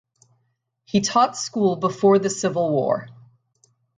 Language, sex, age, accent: English, female, 30-39, United States English